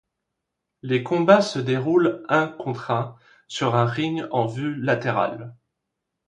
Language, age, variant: French, 19-29, Français de métropole